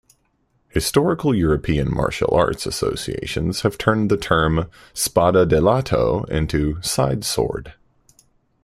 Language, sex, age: English, male, 30-39